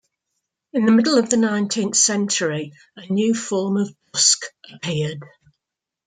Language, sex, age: English, female, 50-59